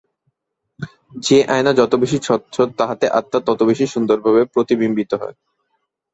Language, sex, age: Bengali, male, under 19